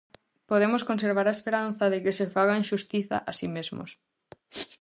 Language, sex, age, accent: Galician, female, 19-29, Normativo (estándar)